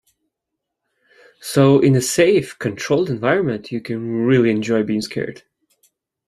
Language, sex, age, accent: English, male, 19-29, Canadian English